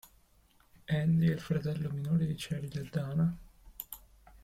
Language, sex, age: Italian, male, 19-29